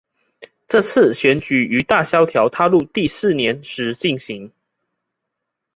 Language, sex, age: Chinese, male, 30-39